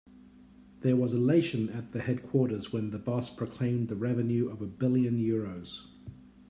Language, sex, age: English, male, 40-49